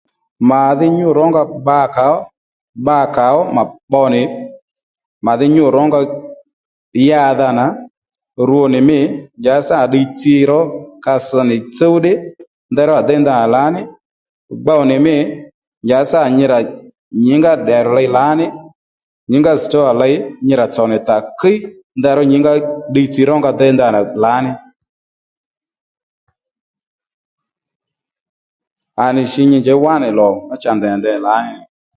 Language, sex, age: Lendu, male, 30-39